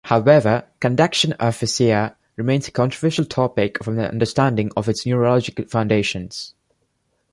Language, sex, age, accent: English, male, 19-29, India and South Asia (India, Pakistan, Sri Lanka)